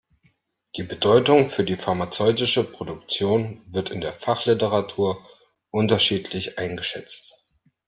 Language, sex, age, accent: German, male, 30-39, Deutschland Deutsch